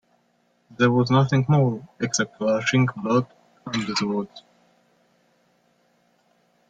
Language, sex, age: English, male, 19-29